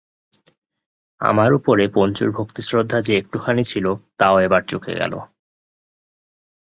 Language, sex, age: Bengali, male, 19-29